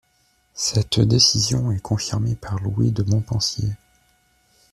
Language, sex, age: French, male, 19-29